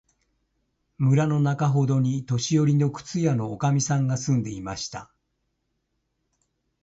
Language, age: Japanese, 70-79